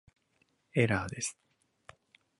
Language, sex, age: Japanese, male, 19-29